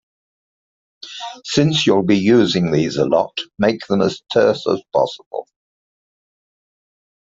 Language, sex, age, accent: English, male, 80-89, England English